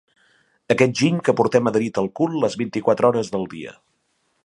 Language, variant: Catalan, Central